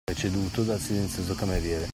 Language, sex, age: Italian, male, 50-59